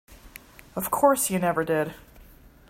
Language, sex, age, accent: English, female, 30-39, United States English